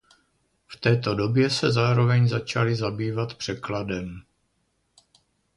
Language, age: Czech, 60-69